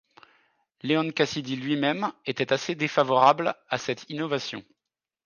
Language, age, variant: French, 30-39, Français de métropole